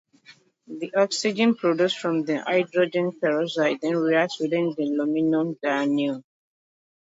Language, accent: English, England English